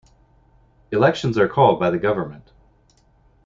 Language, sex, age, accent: English, male, 40-49, Canadian English